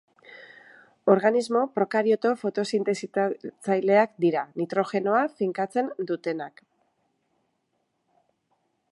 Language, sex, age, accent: Basque, female, 40-49, Mendebalekoa (Araba, Bizkaia, Gipuzkoako mendebaleko herri batzuk)